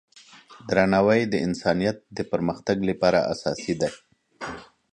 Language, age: Pashto, 30-39